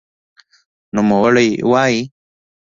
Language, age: Pashto, 19-29